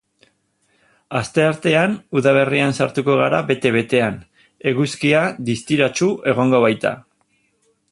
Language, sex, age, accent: Basque, male, 50-59, Erdialdekoa edo Nafarra (Gipuzkoa, Nafarroa)